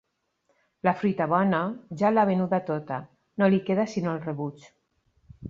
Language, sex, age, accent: Catalan, female, 50-59, valencià